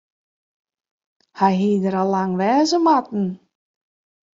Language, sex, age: Western Frisian, female, 40-49